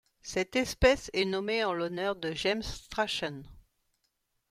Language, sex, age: French, female, 50-59